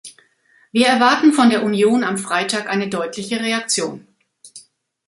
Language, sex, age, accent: German, female, 50-59, Deutschland Deutsch